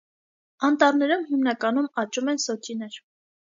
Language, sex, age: Armenian, female, 19-29